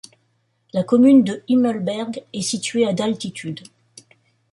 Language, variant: French, Français de métropole